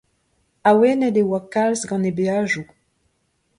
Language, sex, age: Breton, female, 50-59